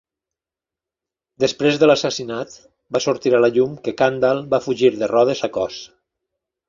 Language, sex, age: Catalan, male, 50-59